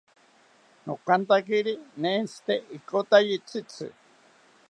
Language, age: South Ucayali Ashéninka, 60-69